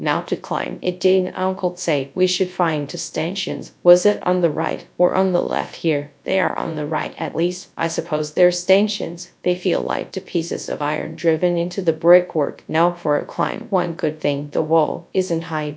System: TTS, GradTTS